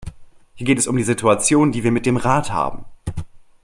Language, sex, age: German, male, 19-29